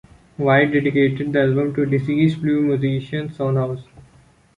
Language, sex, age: English, male, under 19